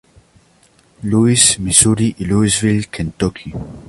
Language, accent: Spanish, Andino-Pacífico: Colombia, Perú, Ecuador, oeste de Bolivia y Venezuela andina